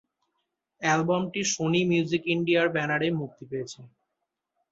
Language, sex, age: Bengali, male, 19-29